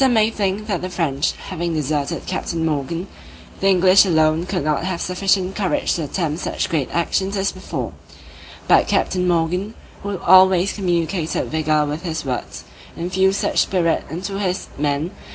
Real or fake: real